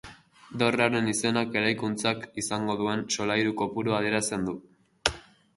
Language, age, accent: Basque, under 19, Erdialdekoa edo Nafarra (Gipuzkoa, Nafarroa)